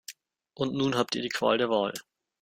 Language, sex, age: German, male, under 19